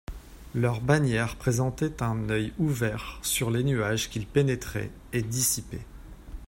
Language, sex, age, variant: French, male, 40-49, Français de métropole